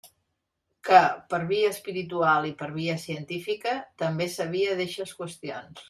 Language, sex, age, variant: Catalan, female, 50-59, Central